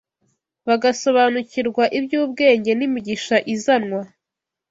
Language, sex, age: Kinyarwanda, female, 19-29